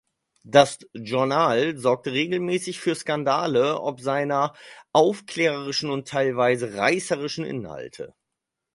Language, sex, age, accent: German, male, 30-39, Deutschland Deutsch